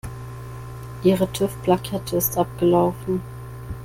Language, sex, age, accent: German, female, 19-29, Deutschland Deutsch